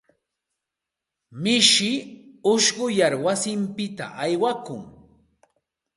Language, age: Santa Ana de Tusi Pasco Quechua, 40-49